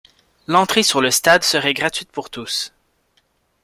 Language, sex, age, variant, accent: French, male, 19-29, Français d'Amérique du Nord, Français du Canada